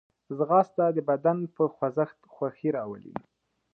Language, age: Pashto, 19-29